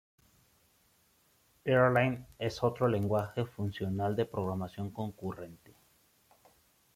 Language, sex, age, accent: Spanish, male, 19-29, México